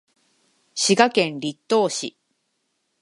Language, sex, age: Japanese, female, 30-39